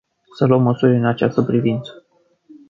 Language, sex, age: Romanian, male, 19-29